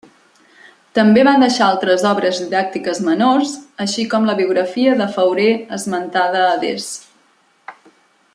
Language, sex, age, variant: Catalan, female, 30-39, Central